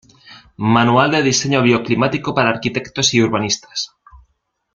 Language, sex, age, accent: Spanish, male, 19-29, España: Centro-Sur peninsular (Madrid, Toledo, Castilla-La Mancha)